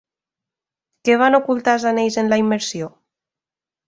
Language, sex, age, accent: Catalan, female, 19-29, valencià